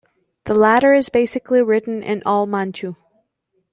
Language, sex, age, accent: English, female, 30-39, Canadian English